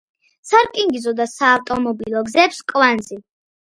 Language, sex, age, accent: Georgian, female, 40-49, ჩვეულებრივი